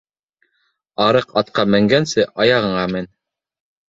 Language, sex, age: Bashkir, male, 30-39